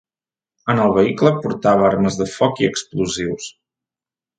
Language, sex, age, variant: Catalan, male, 30-39, Central